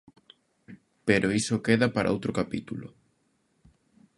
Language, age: Galician, 19-29